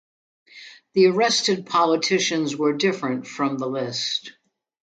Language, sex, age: English, female, 70-79